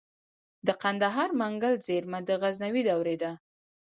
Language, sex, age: Pashto, female, 19-29